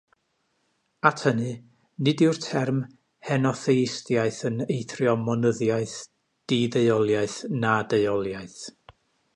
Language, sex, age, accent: Welsh, male, 50-59, Y Deyrnas Unedig Cymraeg